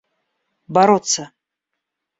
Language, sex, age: Russian, female, 40-49